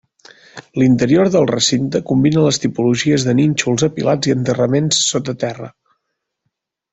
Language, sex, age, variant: Catalan, male, 30-39, Septentrional